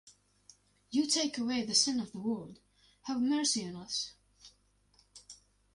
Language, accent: English, United States English